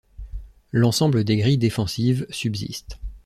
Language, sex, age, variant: French, male, 30-39, Français de métropole